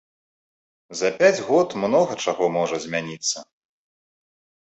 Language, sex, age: Belarusian, male, 30-39